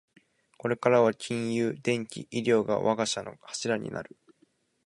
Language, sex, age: Japanese, male, 19-29